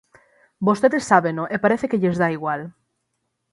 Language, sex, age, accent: Galician, female, 19-29, Atlántico (seseo e gheada); Normativo (estándar)